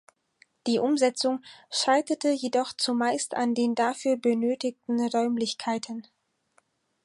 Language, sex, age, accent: German, female, 19-29, Deutschland Deutsch